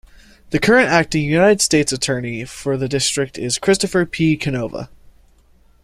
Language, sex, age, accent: English, male, 19-29, United States English